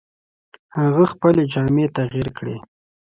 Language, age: Pashto, 19-29